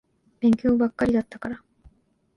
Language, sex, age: Japanese, female, 19-29